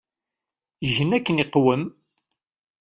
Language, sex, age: Kabyle, male, 50-59